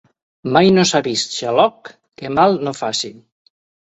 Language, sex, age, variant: Catalan, male, 60-69, Central